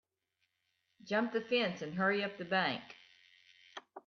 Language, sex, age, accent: English, female, 60-69, United States English